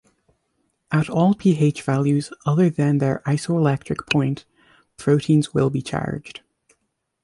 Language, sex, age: English, male, under 19